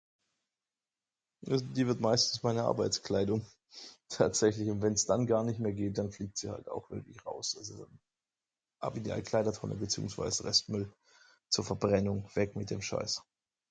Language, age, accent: German, 30-39, Deutschland Deutsch